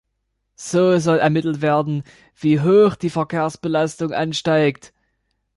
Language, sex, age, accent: German, male, 19-29, Deutschland Deutsch